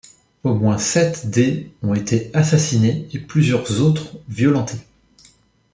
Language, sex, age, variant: French, male, 19-29, Français de métropole